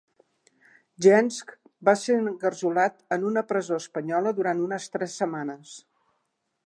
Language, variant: Catalan, Central